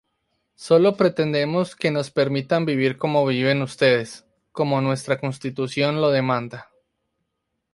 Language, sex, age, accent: Spanish, male, 19-29, Andino-Pacífico: Colombia, Perú, Ecuador, oeste de Bolivia y Venezuela andina